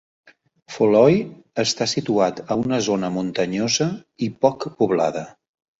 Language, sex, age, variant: Catalan, male, 40-49, Central